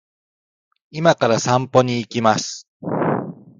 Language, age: Japanese, 50-59